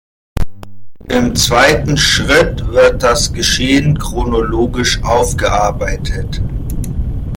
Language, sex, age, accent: German, male, 30-39, Deutschland Deutsch